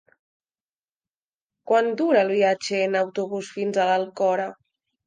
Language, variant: Catalan, Nord-Occidental